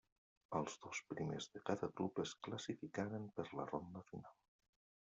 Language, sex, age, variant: Catalan, male, 40-49, Nord-Occidental